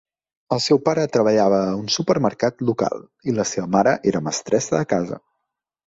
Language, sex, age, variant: Catalan, male, 19-29, Central